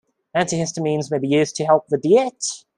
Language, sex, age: English, male, 19-29